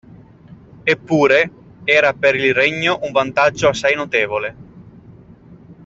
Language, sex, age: Italian, male, 30-39